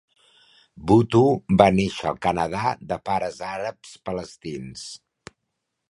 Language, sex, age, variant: Catalan, male, 40-49, Central